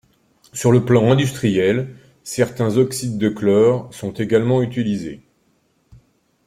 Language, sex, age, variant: French, male, 50-59, Français de métropole